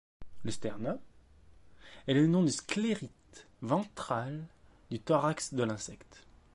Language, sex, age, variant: French, male, 19-29, Français de métropole